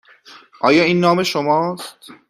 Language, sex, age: Persian, male, 30-39